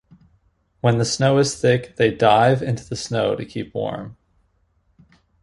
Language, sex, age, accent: English, male, 19-29, United States English